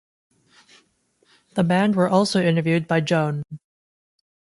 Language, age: English, 19-29